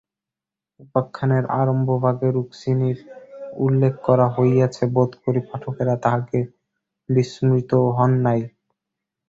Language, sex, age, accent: Bengali, male, under 19, শুদ্ধ